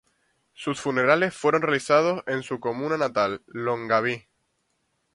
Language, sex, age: Spanish, male, 19-29